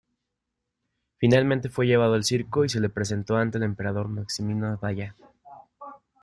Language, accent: Spanish, México